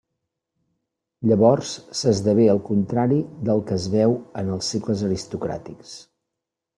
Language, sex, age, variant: Catalan, male, 50-59, Central